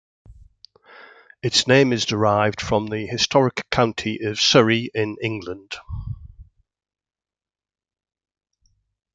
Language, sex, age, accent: English, male, 60-69, England English